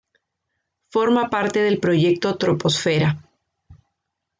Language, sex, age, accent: Spanish, female, 19-29, Andino-Pacífico: Colombia, Perú, Ecuador, oeste de Bolivia y Venezuela andina